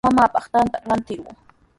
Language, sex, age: Sihuas Ancash Quechua, female, 19-29